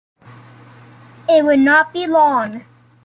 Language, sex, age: English, male, under 19